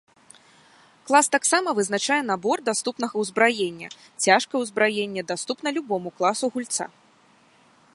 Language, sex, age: Belarusian, female, 19-29